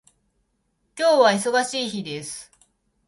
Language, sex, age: Japanese, female, 40-49